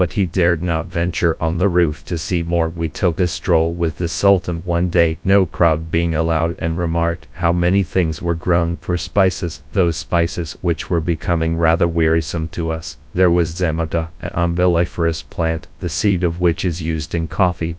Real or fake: fake